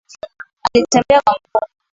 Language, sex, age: Swahili, female, 19-29